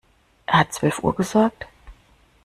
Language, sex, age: German, female, 40-49